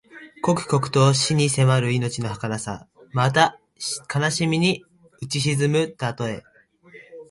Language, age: Japanese, 19-29